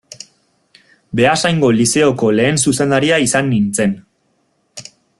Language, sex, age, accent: Basque, male, 19-29, Erdialdekoa edo Nafarra (Gipuzkoa, Nafarroa)